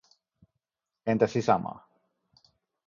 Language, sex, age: Finnish, male, 40-49